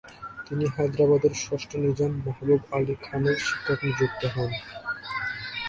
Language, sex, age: Bengali, male, 19-29